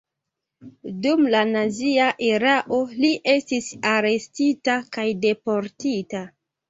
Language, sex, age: Esperanto, female, 19-29